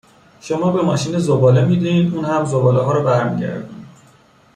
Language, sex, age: Persian, male, 30-39